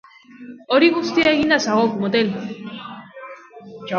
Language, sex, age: Basque, female, 30-39